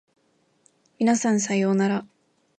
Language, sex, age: Japanese, female, 19-29